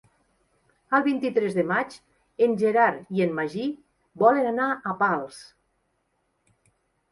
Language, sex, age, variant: Catalan, female, 50-59, Central